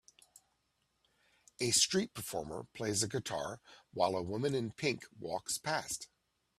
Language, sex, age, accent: English, male, 50-59, United States English